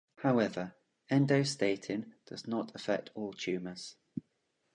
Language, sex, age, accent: English, male, 40-49, England English